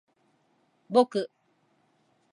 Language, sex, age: Japanese, female, 50-59